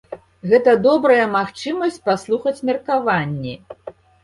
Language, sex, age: Belarusian, female, 60-69